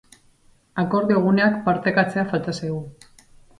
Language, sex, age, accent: Basque, female, 40-49, Erdialdekoa edo Nafarra (Gipuzkoa, Nafarroa)